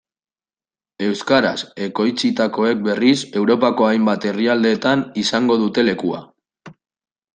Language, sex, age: Basque, male, 19-29